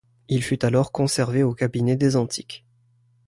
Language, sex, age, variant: French, male, 19-29, Français du nord de l'Afrique